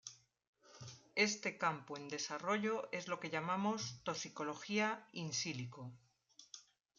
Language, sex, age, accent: Spanish, female, 50-59, España: Norte peninsular (Asturias, Castilla y León, Cantabria, País Vasco, Navarra, Aragón, La Rioja, Guadalajara, Cuenca)